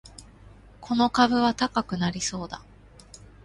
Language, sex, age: Japanese, female, 30-39